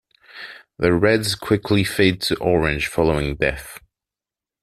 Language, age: English, 19-29